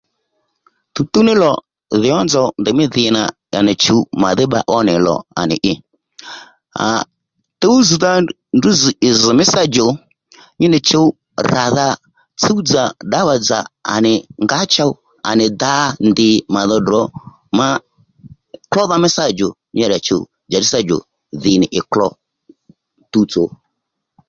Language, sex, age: Lendu, male, 60-69